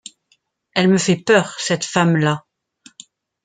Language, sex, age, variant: French, female, 40-49, Français de métropole